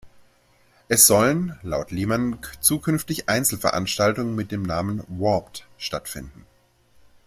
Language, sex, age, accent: German, male, 30-39, Deutschland Deutsch